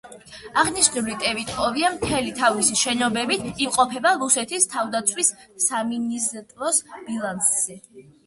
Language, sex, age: Georgian, female, 90+